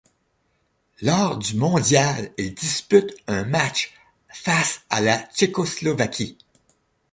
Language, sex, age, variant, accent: French, male, 60-69, Français d'Amérique du Nord, Français du Canada